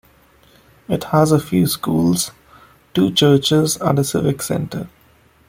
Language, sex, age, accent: English, male, 30-39, India and South Asia (India, Pakistan, Sri Lanka)